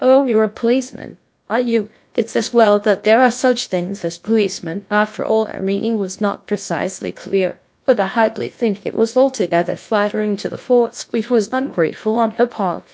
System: TTS, GlowTTS